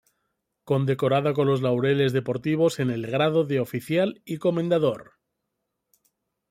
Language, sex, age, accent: Spanish, male, 40-49, España: Norte peninsular (Asturias, Castilla y León, Cantabria, País Vasco, Navarra, Aragón, La Rioja, Guadalajara, Cuenca)